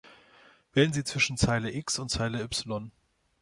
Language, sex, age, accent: German, male, 30-39, Deutschland Deutsch